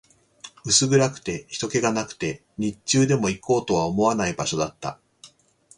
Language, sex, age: Japanese, male, 40-49